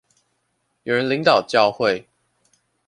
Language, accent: Chinese, 出生地：臺北市